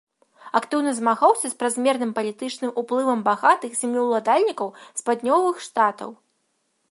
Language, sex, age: Belarusian, female, 19-29